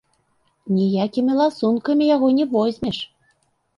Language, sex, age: Belarusian, female, 40-49